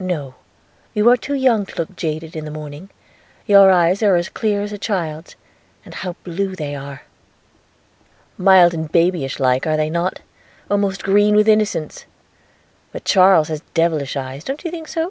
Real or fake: real